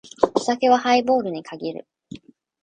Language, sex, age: Japanese, female, 30-39